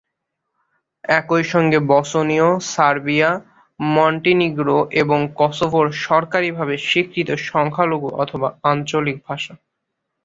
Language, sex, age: Bengali, male, 19-29